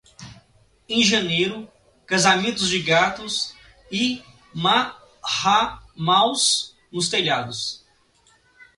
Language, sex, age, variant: Portuguese, male, 30-39, Portuguese (Brasil)